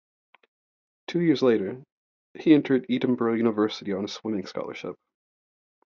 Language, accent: English, United States English